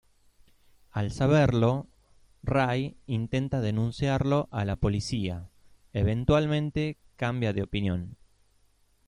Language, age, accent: Spanish, 30-39, Rioplatense: Argentina, Uruguay, este de Bolivia, Paraguay